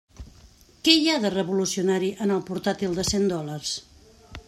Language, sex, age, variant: Catalan, female, 50-59, Central